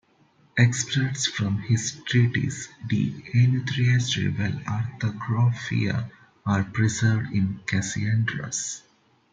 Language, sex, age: English, male, 30-39